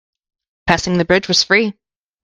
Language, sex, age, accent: English, female, 19-29, United States English